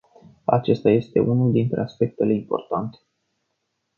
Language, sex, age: Romanian, male, 19-29